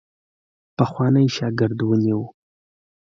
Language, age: Pashto, 19-29